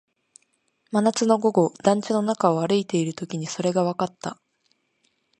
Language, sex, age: Japanese, female, 19-29